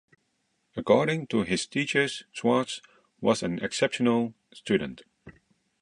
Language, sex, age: English, male, 40-49